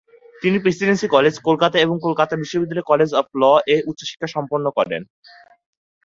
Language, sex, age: Bengali, male, 19-29